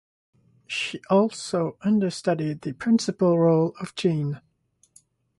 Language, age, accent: English, 19-29, United States English; England English